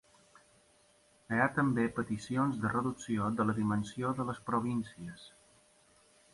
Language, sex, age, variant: Catalan, male, 40-49, Balear